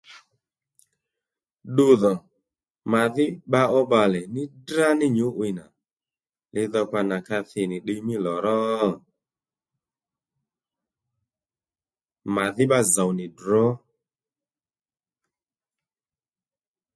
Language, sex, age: Lendu, male, 30-39